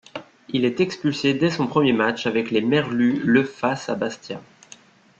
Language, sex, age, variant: French, male, 30-39, Français de métropole